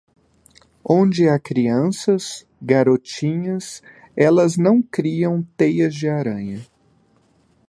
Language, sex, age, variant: Portuguese, male, 30-39, Portuguese (Brasil)